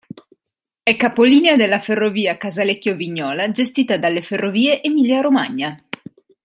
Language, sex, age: Italian, female, 30-39